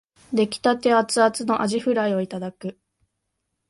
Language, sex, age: Japanese, female, 19-29